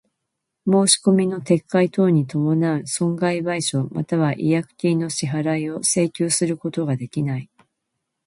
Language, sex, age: Japanese, female, 50-59